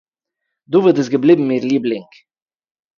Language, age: Yiddish, 30-39